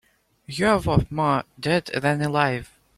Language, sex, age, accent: English, male, under 19, United States English